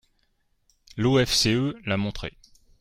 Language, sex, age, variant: French, male, 40-49, Français de métropole